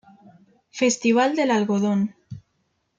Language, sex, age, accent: Spanish, female, 19-29, España: Centro-Sur peninsular (Madrid, Toledo, Castilla-La Mancha)